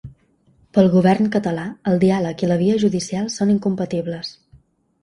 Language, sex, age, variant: Catalan, female, 19-29, Balear